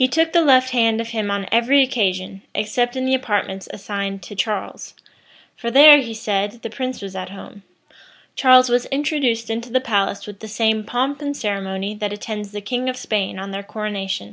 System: none